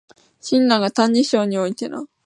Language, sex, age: Japanese, female, 19-29